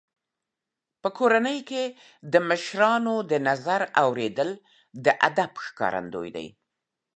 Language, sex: Pashto, female